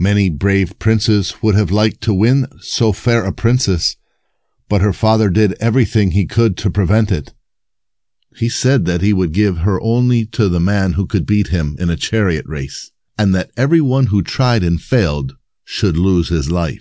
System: none